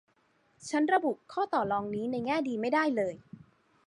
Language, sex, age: Thai, female, 19-29